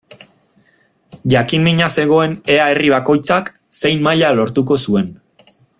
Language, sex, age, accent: Basque, male, 19-29, Erdialdekoa edo Nafarra (Gipuzkoa, Nafarroa)